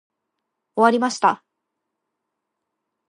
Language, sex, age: Japanese, female, under 19